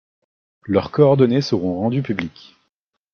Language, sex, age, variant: French, male, 19-29, Français de métropole